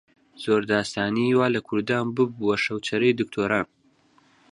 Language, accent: Central Kurdish, سۆرانی